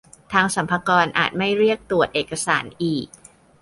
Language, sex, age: Thai, male, under 19